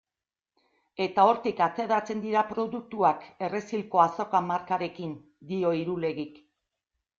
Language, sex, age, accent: Basque, female, 60-69, Erdialdekoa edo Nafarra (Gipuzkoa, Nafarroa)